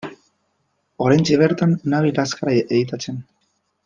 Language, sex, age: Basque, male, 19-29